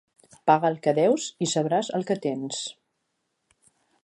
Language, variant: Catalan, Central